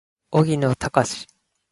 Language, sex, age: Japanese, male, 19-29